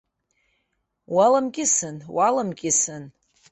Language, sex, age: Abkhazian, female, 30-39